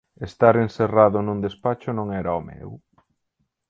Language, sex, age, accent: Galician, male, 30-39, Atlántico (seseo e gheada)